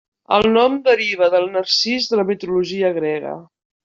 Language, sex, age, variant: Catalan, female, 60-69, Nord-Occidental